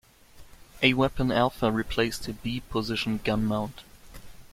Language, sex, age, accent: English, male, under 19, England English